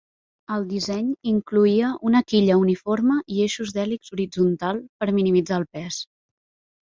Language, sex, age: Catalan, female, 19-29